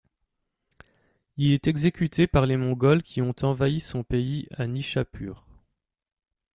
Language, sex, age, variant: French, male, 30-39, Français de métropole